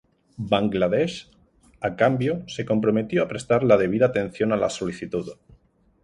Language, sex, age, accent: Spanish, male, 40-49, España: Sur peninsular (Andalucia, Extremadura, Murcia)